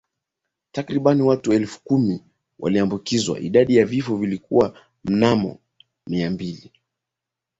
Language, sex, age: Swahili, male, 30-39